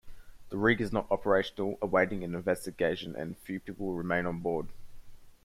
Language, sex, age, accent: English, male, 19-29, Australian English